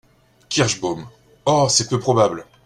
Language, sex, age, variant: French, male, 40-49, Français de métropole